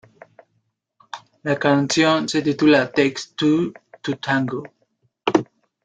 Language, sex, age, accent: Spanish, male, 19-29, México